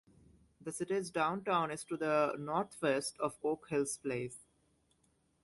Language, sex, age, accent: English, male, 19-29, England English